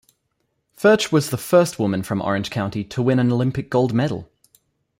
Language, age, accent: English, 19-29, Australian English